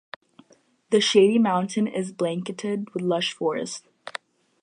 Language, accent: English, United States English